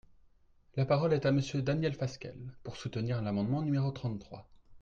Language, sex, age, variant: French, male, 30-39, Français de métropole